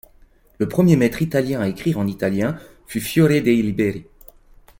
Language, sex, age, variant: French, male, 30-39, Français de métropole